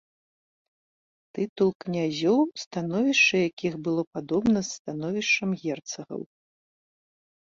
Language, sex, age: Belarusian, female, 40-49